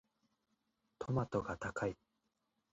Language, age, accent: Japanese, 19-29, 標準語